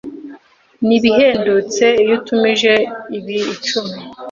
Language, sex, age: Kinyarwanda, female, 19-29